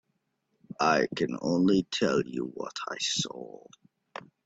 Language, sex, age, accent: English, male, 19-29, United States English